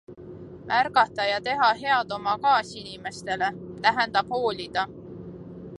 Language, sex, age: Estonian, female, 19-29